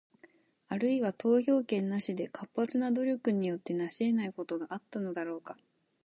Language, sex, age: Japanese, female, 19-29